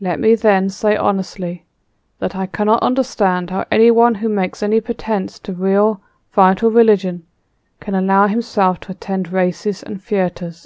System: none